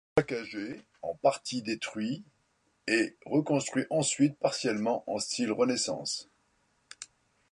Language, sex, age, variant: French, male, 60-69, Français de métropole